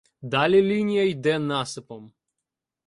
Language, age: Ukrainian, 19-29